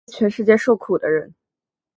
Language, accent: Chinese, 出生地：江苏省